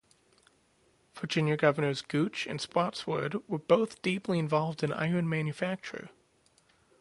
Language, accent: English, United States English